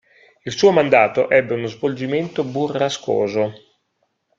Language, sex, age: Italian, male, 40-49